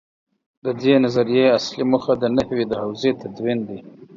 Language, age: Pashto, 30-39